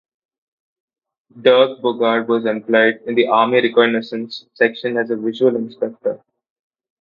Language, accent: English, India and South Asia (India, Pakistan, Sri Lanka)